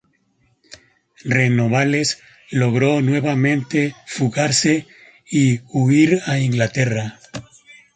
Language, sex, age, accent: Spanish, male, 30-39, España: Centro-Sur peninsular (Madrid, Toledo, Castilla-La Mancha)